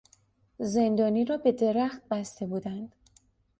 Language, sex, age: Persian, female, 19-29